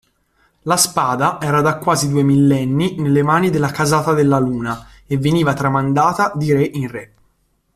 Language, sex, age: Italian, male, 19-29